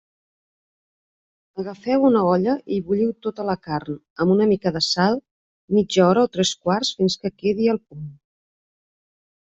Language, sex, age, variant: Catalan, female, 40-49, Central